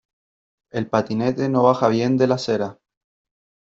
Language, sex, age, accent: Spanish, male, 30-39, Chileno: Chile, Cuyo